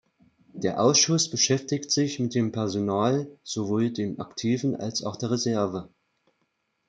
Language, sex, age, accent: German, male, 40-49, Deutschland Deutsch